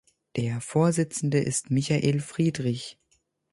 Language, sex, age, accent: German, male, under 19, Deutschland Deutsch